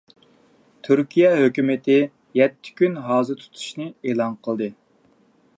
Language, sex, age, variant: Uyghur, male, 80-89, ئۇيغۇر تىلى